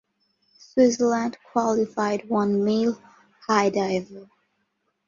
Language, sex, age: English, female, under 19